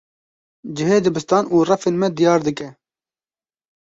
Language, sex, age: Kurdish, male, 19-29